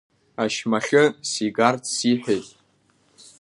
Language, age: Abkhazian, under 19